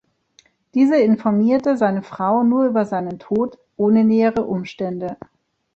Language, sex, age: German, female, 40-49